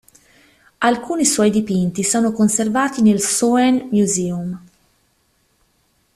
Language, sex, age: Italian, female, 19-29